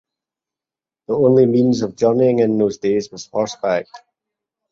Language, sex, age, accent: English, male, 40-49, Scottish English